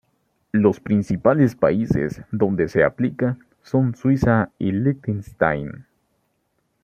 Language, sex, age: Spanish, male, 19-29